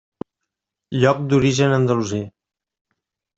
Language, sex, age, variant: Catalan, male, 30-39, Central